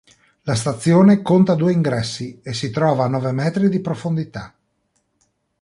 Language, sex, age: Italian, male, 40-49